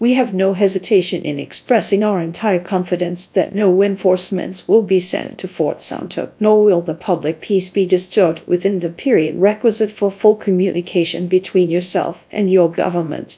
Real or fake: fake